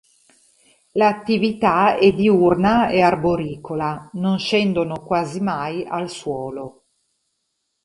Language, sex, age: Italian, female, 40-49